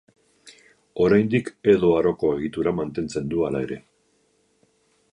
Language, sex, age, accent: Basque, male, 50-59, Erdialdekoa edo Nafarra (Gipuzkoa, Nafarroa)